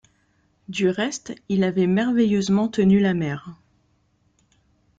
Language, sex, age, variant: French, female, 30-39, Français de métropole